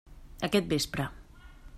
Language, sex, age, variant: Catalan, female, 40-49, Central